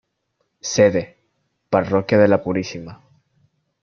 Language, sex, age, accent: Spanish, male, under 19, Andino-Pacífico: Colombia, Perú, Ecuador, oeste de Bolivia y Venezuela andina